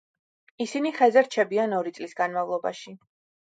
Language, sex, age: Georgian, female, 40-49